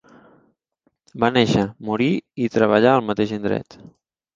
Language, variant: Catalan, Central